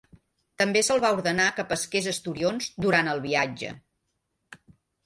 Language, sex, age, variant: Catalan, female, 50-59, Central